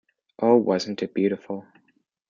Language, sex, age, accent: English, male, under 19, Canadian English